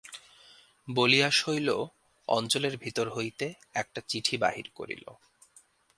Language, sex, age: Bengali, male, 19-29